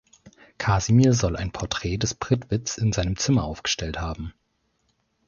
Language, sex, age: German, male, 19-29